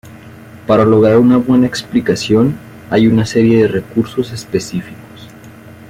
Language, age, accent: Spanish, 50-59, México